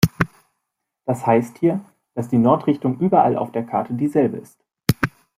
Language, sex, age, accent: German, male, 19-29, Deutschland Deutsch